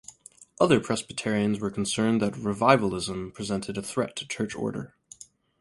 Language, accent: English, United States English